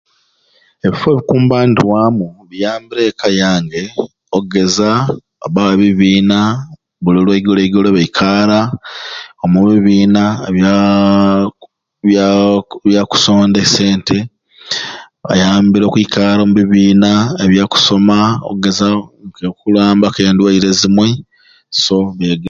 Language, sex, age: Ruuli, male, 30-39